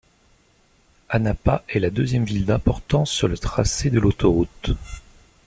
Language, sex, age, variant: French, male, 30-39, Français de métropole